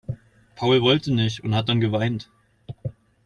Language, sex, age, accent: German, male, 30-39, Deutschland Deutsch